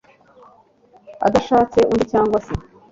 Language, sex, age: Kinyarwanda, female, 40-49